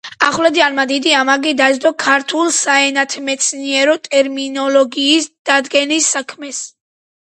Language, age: Georgian, 19-29